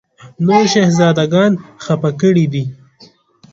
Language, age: Pashto, 19-29